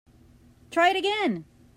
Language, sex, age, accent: English, female, 30-39, United States English